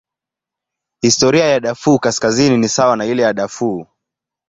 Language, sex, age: Swahili, male, 19-29